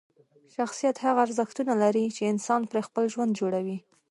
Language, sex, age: Pashto, female, 19-29